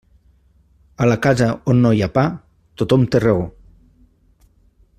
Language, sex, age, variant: Catalan, male, 40-49, Central